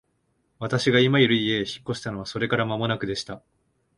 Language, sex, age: Japanese, male, 19-29